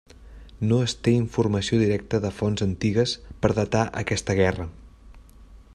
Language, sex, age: Catalan, male, 30-39